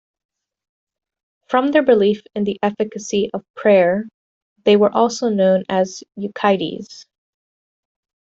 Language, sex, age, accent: English, female, 30-39, United States English